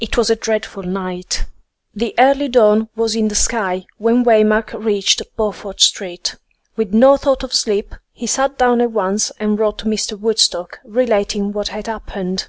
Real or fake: real